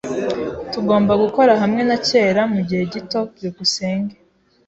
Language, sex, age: Kinyarwanda, female, 19-29